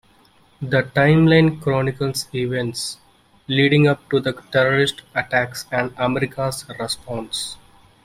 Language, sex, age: English, male, 19-29